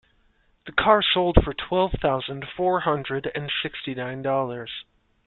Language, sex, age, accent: English, male, 30-39, United States English